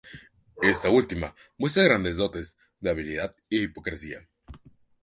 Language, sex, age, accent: Spanish, male, 19-29, México